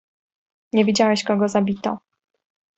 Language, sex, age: Polish, female, 19-29